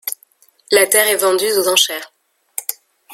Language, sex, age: French, female, 19-29